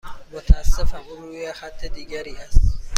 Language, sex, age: Persian, male, 30-39